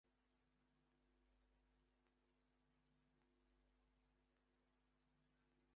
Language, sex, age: English, female, 19-29